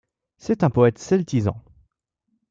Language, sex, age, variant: French, male, 19-29, Français de métropole